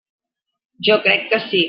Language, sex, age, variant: Catalan, female, 40-49, Central